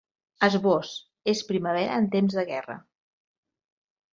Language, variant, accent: Catalan, Central, central